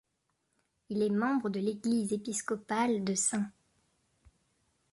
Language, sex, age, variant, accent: French, male, 30-39, Français d'Europe, Français de Suisse